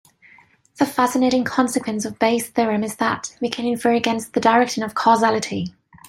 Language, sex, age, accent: English, male, 19-29, United States English